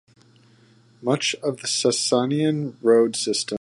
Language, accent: English, United States English